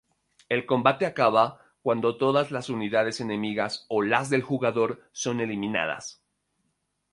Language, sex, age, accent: Spanish, male, 30-39, Andino-Pacífico: Colombia, Perú, Ecuador, oeste de Bolivia y Venezuela andina